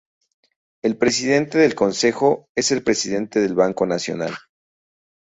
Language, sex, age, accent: Spanish, male, 19-29, México